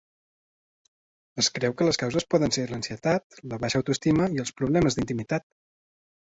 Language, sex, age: Catalan, male, 19-29